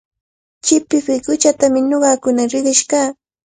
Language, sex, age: Cajatambo North Lima Quechua, female, 30-39